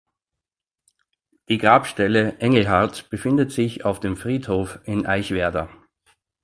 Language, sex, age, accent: German, male, 40-49, Österreichisches Deutsch